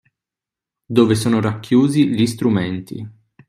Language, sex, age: Italian, male, 19-29